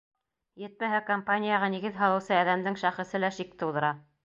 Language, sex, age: Bashkir, female, 40-49